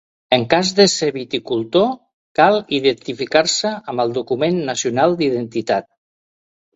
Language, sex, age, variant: Catalan, male, 60-69, Central